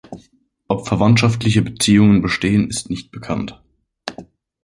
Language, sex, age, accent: German, male, 19-29, Deutschland Deutsch